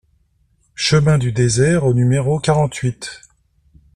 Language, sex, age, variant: French, male, 50-59, Français de métropole